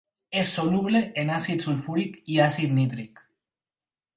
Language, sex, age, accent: Catalan, male, 19-29, valencià